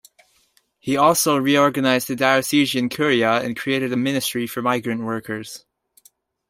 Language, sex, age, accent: English, male, 19-29, Canadian English